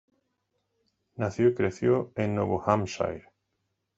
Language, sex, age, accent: Spanish, male, 40-49, España: Sur peninsular (Andalucia, Extremadura, Murcia)